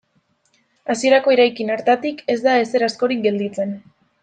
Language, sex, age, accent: Basque, female, 19-29, Mendebalekoa (Araba, Bizkaia, Gipuzkoako mendebaleko herri batzuk)